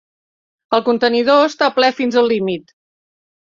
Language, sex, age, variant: Catalan, female, 60-69, Central